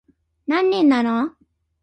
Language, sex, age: Japanese, female, 19-29